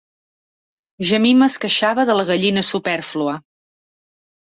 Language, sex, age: Catalan, female, 40-49